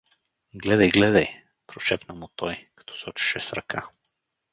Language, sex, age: Bulgarian, male, 30-39